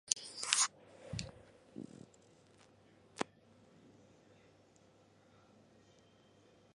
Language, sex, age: English, female, 19-29